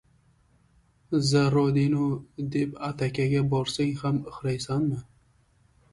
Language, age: Uzbek, 19-29